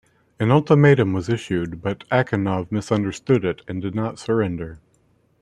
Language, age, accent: English, 40-49, United States English